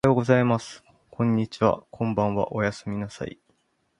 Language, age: Japanese, 19-29